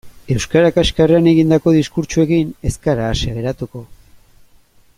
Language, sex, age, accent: Basque, male, 50-59, Erdialdekoa edo Nafarra (Gipuzkoa, Nafarroa)